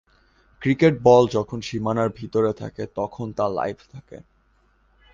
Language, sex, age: Bengali, male, under 19